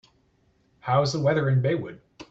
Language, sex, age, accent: English, male, 40-49, United States English